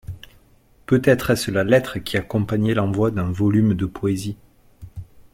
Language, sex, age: French, male, 40-49